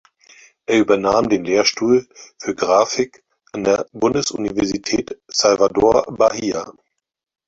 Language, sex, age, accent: German, male, 50-59, Deutschland Deutsch